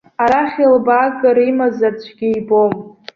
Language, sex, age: Abkhazian, female, under 19